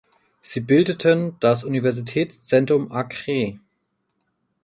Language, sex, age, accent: German, male, 30-39, Deutschland Deutsch